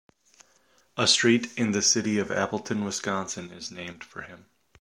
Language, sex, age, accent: English, male, 30-39, United States English